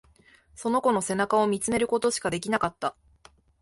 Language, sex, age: Japanese, female, 19-29